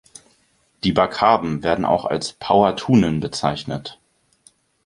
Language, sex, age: German, male, 19-29